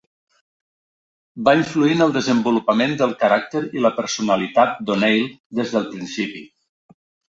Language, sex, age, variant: Catalan, male, 50-59, Nord-Occidental